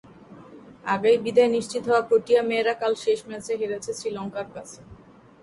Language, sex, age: Bengali, female, 30-39